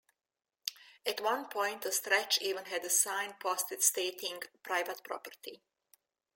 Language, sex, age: English, female, 60-69